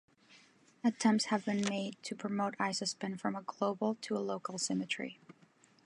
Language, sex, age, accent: English, female, 19-29, United States English